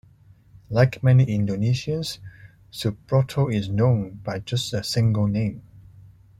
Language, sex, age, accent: English, male, 19-29, Hong Kong English